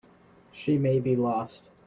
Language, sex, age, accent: English, male, 19-29, United States English